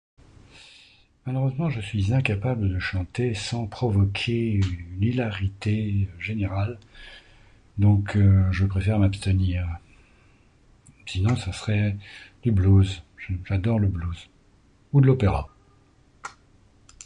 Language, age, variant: French, 70-79, Français de métropole